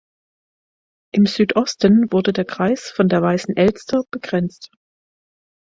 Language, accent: German, Deutschland Deutsch